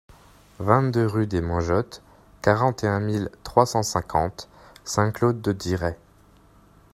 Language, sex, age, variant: French, male, 19-29, Français de métropole